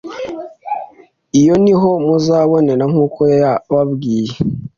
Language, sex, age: Kinyarwanda, male, 19-29